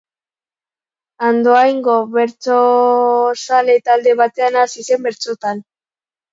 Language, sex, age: Basque, female, under 19